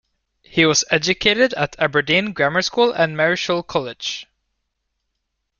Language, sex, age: English, male, 19-29